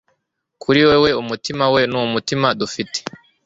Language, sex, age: Kinyarwanda, male, 30-39